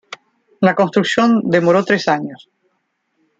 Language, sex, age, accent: Spanish, female, 50-59, Rioplatense: Argentina, Uruguay, este de Bolivia, Paraguay